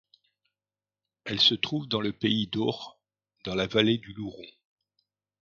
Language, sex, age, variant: French, male, 50-59, Français de métropole